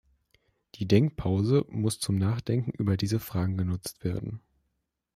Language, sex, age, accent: German, male, 19-29, Deutschland Deutsch